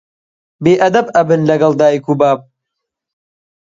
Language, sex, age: Central Kurdish, male, 19-29